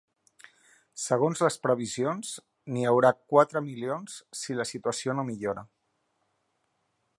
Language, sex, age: Catalan, male, 40-49